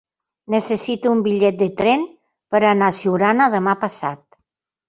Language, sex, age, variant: Catalan, female, 70-79, Central